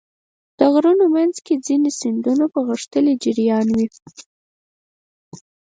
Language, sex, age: Pashto, female, under 19